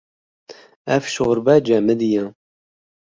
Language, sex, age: Kurdish, male, 30-39